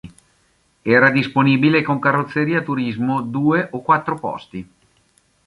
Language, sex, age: Italian, male, 50-59